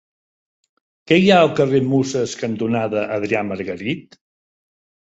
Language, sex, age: Catalan, male, 50-59